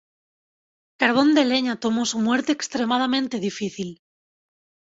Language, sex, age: Spanish, female, 30-39